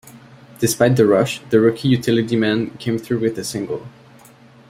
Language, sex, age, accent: English, male, 19-29, Canadian English